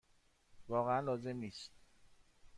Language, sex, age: Persian, male, 40-49